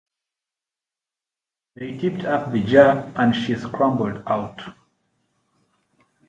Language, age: English, 30-39